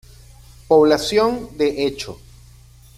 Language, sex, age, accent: Spanish, male, 30-39, Caribe: Cuba, Venezuela, Puerto Rico, República Dominicana, Panamá, Colombia caribeña, México caribeño, Costa del golfo de México